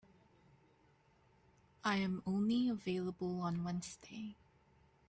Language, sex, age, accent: English, female, 19-29, United States English